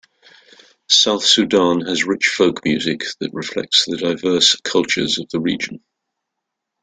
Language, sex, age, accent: English, male, 50-59, England English